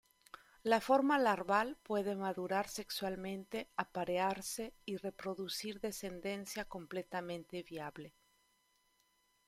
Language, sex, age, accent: Spanish, female, 40-49, México